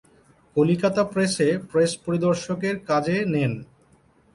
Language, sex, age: Bengali, male, 30-39